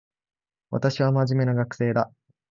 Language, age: Japanese, 19-29